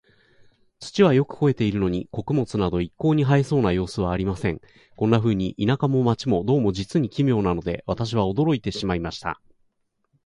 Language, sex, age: Japanese, male, 40-49